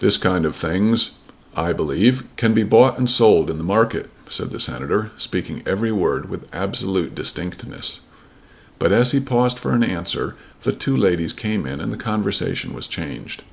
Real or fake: real